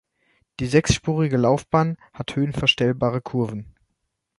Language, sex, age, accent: German, male, 19-29, Deutschland Deutsch